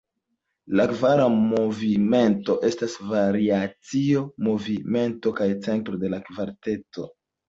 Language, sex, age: Esperanto, male, 19-29